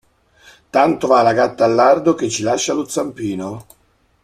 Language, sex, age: Italian, male, 40-49